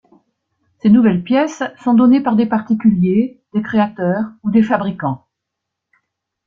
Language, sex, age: French, female, 70-79